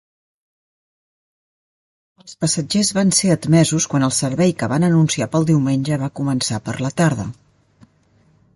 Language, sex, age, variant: Catalan, female, 50-59, Central